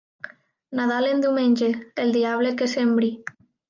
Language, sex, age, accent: Catalan, female, 19-29, valencià